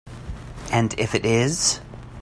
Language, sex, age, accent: English, male, 40-49, United States English